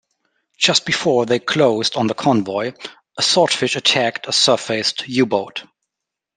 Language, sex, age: English, male, 30-39